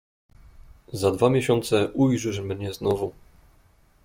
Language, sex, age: Polish, male, 19-29